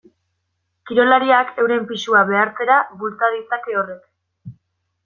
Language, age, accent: Basque, 19-29, Mendebalekoa (Araba, Bizkaia, Gipuzkoako mendebaleko herri batzuk)